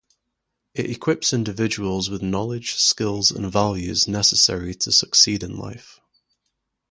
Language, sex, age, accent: English, male, 30-39, England English